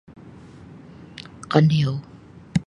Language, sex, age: Sabah Bisaya, female, 50-59